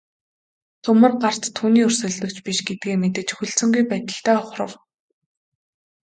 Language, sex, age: Mongolian, female, 19-29